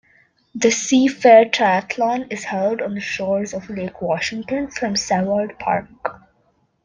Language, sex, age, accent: English, female, 19-29, India and South Asia (India, Pakistan, Sri Lanka)